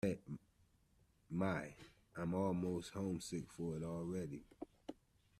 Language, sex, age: English, male, 50-59